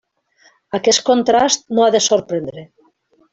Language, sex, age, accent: Catalan, female, 50-59, valencià